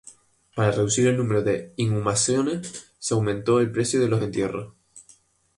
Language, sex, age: Spanish, male, 19-29